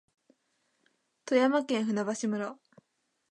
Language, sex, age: Japanese, female, 19-29